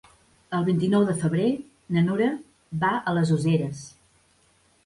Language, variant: Catalan, Central